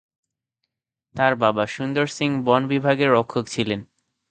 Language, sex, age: Bengali, male, 19-29